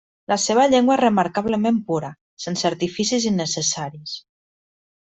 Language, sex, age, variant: Catalan, female, 30-39, Septentrional